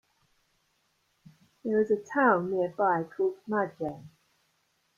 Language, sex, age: English, female, 60-69